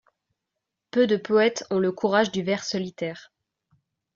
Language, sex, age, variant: French, female, 19-29, Français de métropole